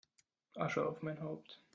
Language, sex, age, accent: German, male, 19-29, Deutschland Deutsch